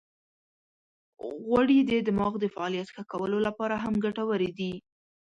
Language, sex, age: Pashto, female, 19-29